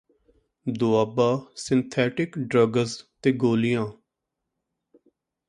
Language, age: Punjabi, 40-49